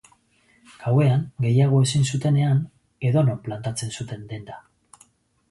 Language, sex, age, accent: Basque, male, 40-49, Mendebalekoa (Araba, Bizkaia, Gipuzkoako mendebaleko herri batzuk)